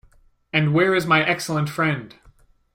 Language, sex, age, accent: English, male, 19-29, Canadian English